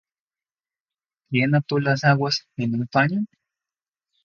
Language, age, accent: Spanish, 30-39, Andino-Pacífico: Colombia, Perú, Ecuador, oeste de Bolivia y Venezuela andina